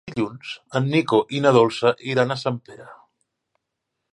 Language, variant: Catalan, Central